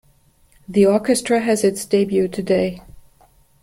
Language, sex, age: English, female, 50-59